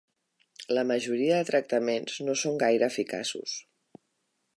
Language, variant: Catalan, Central